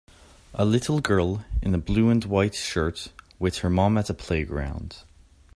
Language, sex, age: English, male, under 19